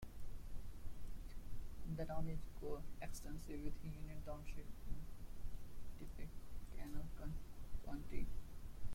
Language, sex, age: English, male, 19-29